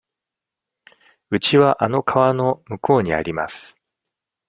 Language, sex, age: Japanese, male, 50-59